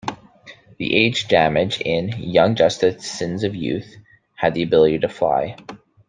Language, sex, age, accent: English, male, 30-39, Canadian English